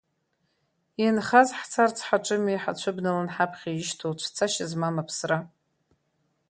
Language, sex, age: Abkhazian, female, 50-59